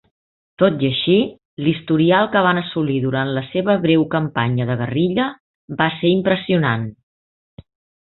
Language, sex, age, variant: Catalan, female, 40-49, Central